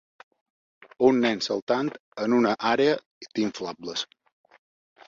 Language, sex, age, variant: Catalan, male, 50-59, Balear